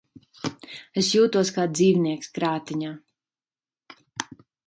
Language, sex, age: Latvian, female, 30-39